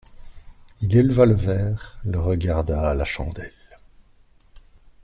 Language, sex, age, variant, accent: French, male, 30-39, Français d'Europe, Français de Belgique